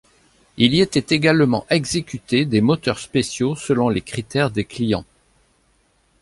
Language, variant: French, Français de métropole